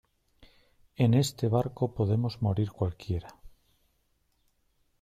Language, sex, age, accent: Spanish, male, 40-49, España: Norte peninsular (Asturias, Castilla y León, Cantabria, País Vasco, Navarra, Aragón, La Rioja, Guadalajara, Cuenca)